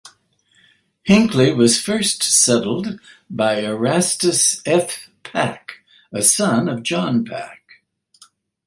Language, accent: English, United States English